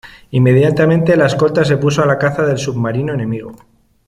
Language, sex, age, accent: Spanish, male, 40-49, España: Norte peninsular (Asturias, Castilla y León, Cantabria, País Vasco, Navarra, Aragón, La Rioja, Guadalajara, Cuenca)